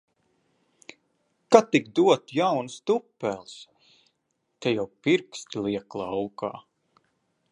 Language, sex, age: Latvian, male, 19-29